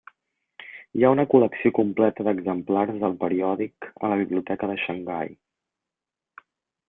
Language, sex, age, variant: Catalan, male, 19-29, Central